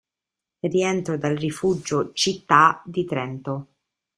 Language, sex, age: Italian, female, 30-39